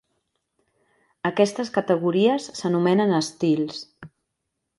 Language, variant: Catalan, Central